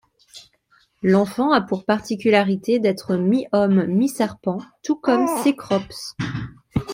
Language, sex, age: French, male, 19-29